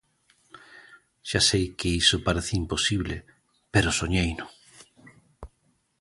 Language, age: Galician, 50-59